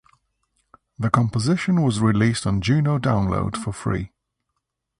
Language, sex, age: English, male, 50-59